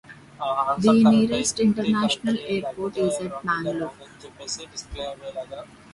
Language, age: English, under 19